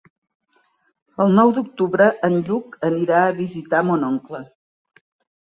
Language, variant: Catalan, Central